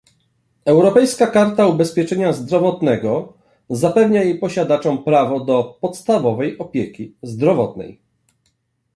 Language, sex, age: Polish, male, 30-39